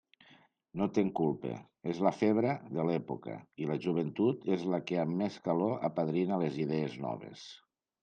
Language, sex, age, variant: Catalan, male, 60-69, Nord-Occidental